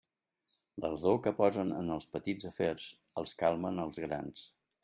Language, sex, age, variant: Catalan, male, 60-69, Central